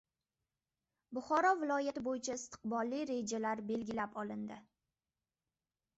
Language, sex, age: Uzbek, female, under 19